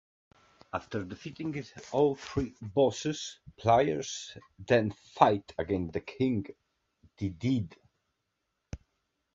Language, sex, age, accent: English, male, 30-39, England English